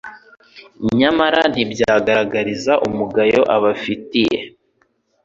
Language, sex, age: Kinyarwanda, male, 19-29